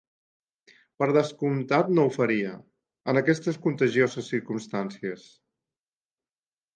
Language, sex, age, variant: Catalan, male, 50-59, Central